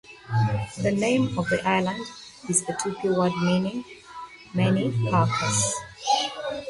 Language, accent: English, United States English